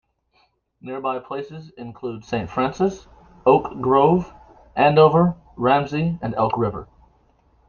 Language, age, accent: English, 19-29, United States English